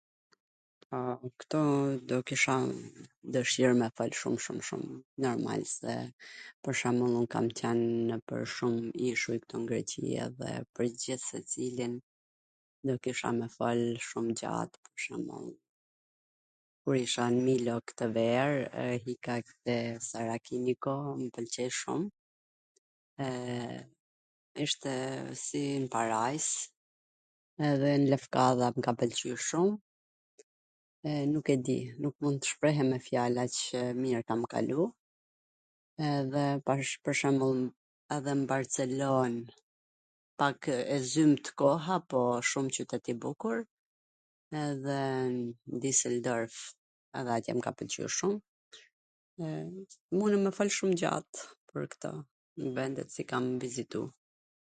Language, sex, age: Gheg Albanian, female, 40-49